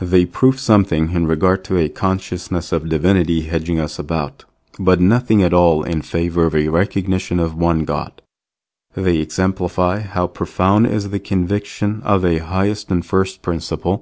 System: none